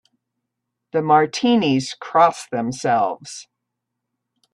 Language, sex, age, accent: English, female, 60-69, United States English